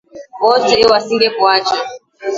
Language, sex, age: Swahili, female, 19-29